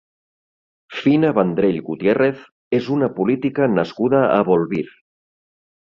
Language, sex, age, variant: Catalan, male, 40-49, Septentrional